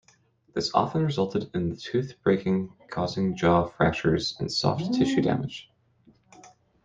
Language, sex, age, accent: English, male, 30-39, United States English